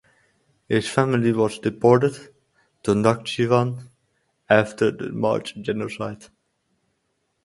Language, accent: English, United States English